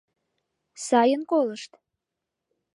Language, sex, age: Mari, female, under 19